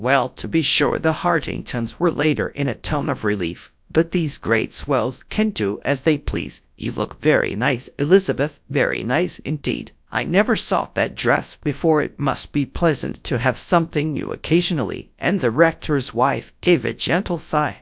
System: TTS, GradTTS